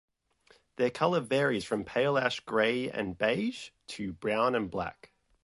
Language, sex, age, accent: English, male, 30-39, Australian English